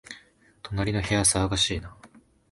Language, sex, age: Japanese, male, 19-29